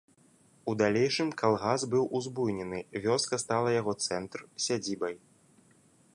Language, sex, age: Belarusian, male, 19-29